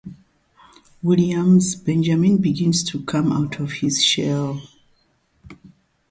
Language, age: English, 40-49